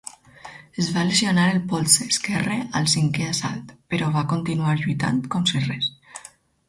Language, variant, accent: Catalan, Alacantí, valencià